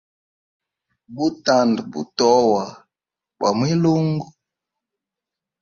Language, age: Hemba, 19-29